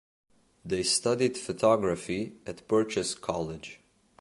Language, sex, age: English, male, under 19